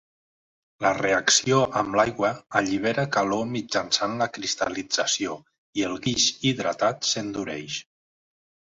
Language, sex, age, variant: Catalan, male, 40-49, Nord-Occidental